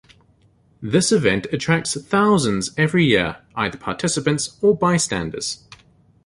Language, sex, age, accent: English, male, 30-39, New Zealand English